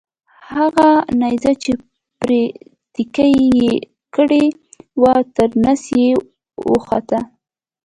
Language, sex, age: Pashto, female, 19-29